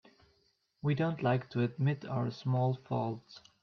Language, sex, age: English, male, 19-29